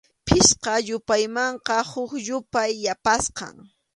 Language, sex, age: Arequipa-La Unión Quechua, female, 30-39